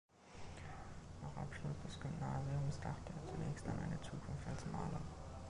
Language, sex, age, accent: German, male, 19-29, Deutschland Deutsch